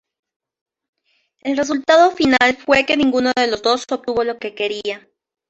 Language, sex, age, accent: Spanish, female, 19-29, Andino-Pacífico: Colombia, Perú, Ecuador, oeste de Bolivia y Venezuela andina